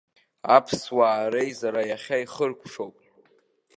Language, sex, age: Abkhazian, male, under 19